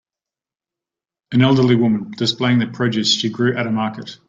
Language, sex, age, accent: English, male, 40-49, Australian English